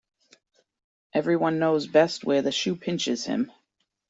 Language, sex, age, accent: English, female, 50-59, United States English